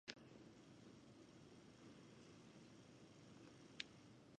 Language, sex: English, female